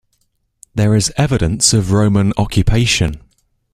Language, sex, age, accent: English, male, under 19, England English